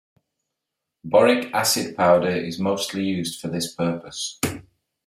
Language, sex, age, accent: English, male, 30-39, England English